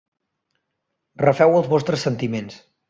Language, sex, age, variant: Catalan, male, 19-29, Central